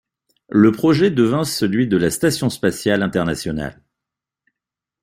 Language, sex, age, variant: French, male, 50-59, Français de métropole